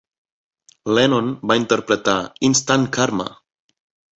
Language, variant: Catalan, Central